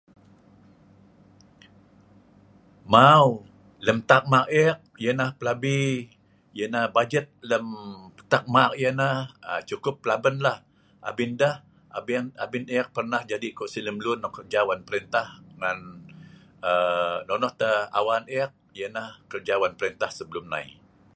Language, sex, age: Sa'ban, male, 60-69